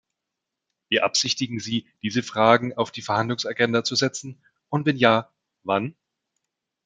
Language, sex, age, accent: German, male, 30-39, Deutschland Deutsch